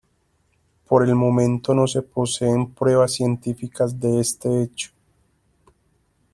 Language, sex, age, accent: Spanish, male, 19-29, Caribe: Cuba, Venezuela, Puerto Rico, República Dominicana, Panamá, Colombia caribeña, México caribeño, Costa del golfo de México